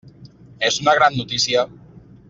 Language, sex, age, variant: Catalan, male, 30-39, Central